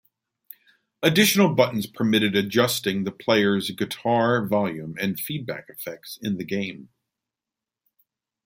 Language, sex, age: English, male, 50-59